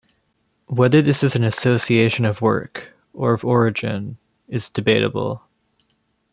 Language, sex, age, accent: English, male, 19-29, Canadian English